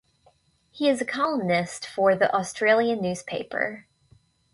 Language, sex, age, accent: English, female, under 19, United States English